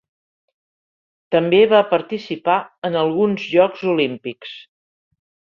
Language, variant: Catalan, Central